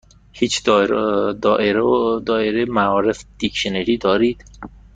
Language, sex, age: Persian, male, 19-29